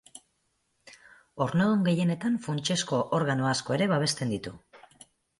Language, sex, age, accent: Basque, female, 40-49, Mendebalekoa (Araba, Bizkaia, Gipuzkoako mendebaleko herri batzuk)